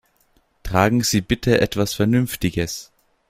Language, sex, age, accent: German, male, 19-29, Österreichisches Deutsch